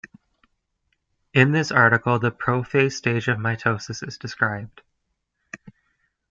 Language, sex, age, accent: English, male, 19-29, United States English